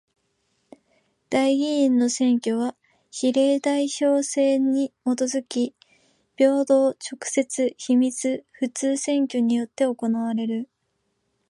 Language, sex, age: Japanese, female, 19-29